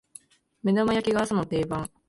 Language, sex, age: Japanese, female, 19-29